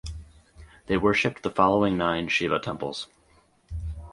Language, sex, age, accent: English, male, 30-39, United States English